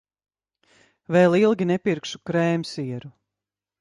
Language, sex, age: Latvian, female, 50-59